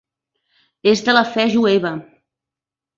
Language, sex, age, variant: Catalan, female, 40-49, Central